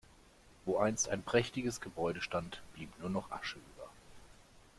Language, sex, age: German, male, 50-59